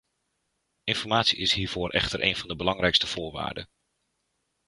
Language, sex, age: Dutch, male, 40-49